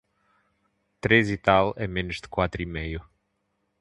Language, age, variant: Portuguese, 40-49, Portuguese (Portugal)